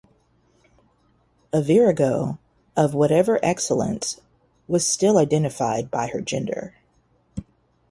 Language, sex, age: English, female, 40-49